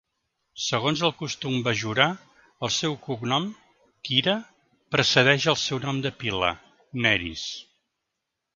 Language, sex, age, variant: Catalan, male, 50-59, Central